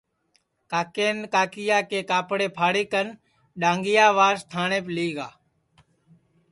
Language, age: Sansi, 19-29